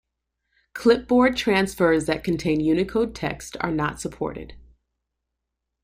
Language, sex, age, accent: English, female, 30-39, United States English